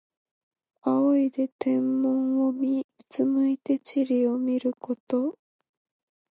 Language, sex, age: Japanese, female, 19-29